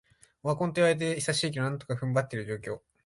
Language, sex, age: Japanese, male, 19-29